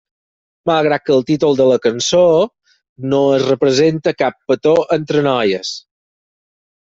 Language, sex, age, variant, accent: Catalan, male, 30-39, Balear, mallorquí